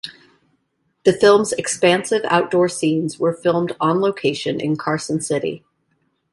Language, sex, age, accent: English, female, 40-49, United States English